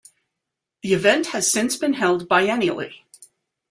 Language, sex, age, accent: English, female, 50-59, United States English